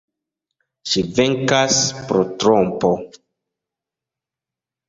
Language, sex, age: Esperanto, male, 30-39